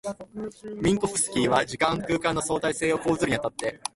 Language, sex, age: Japanese, male, 19-29